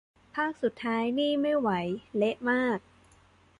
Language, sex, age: Thai, female, 19-29